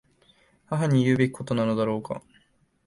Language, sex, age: Japanese, male, 19-29